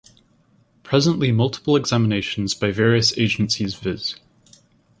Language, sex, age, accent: English, male, under 19, England English